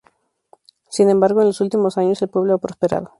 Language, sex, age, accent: Spanish, female, 19-29, México